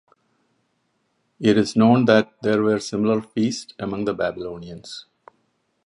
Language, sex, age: English, male, 50-59